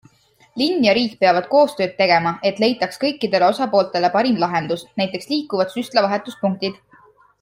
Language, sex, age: Estonian, female, 19-29